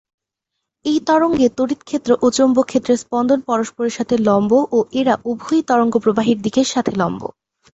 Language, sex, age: Bengali, female, under 19